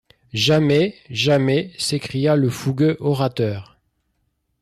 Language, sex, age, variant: French, male, 50-59, Français de métropole